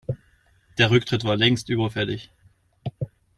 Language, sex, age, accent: German, male, 30-39, Deutschland Deutsch